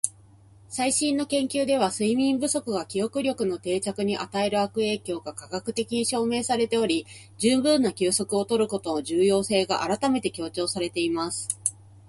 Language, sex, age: Japanese, female, 30-39